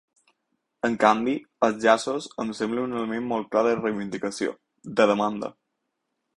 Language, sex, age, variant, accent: Catalan, male, 19-29, Balear, mallorquí